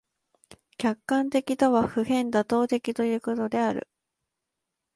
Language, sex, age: Japanese, female, 19-29